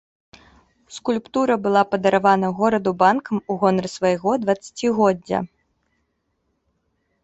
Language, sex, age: Belarusian, female, 19-29